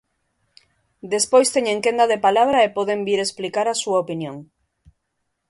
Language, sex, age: Galician, female, 30-39